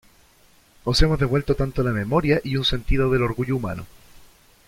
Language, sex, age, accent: Spanish, male, 19-29, Chileno: Chile, Cuyo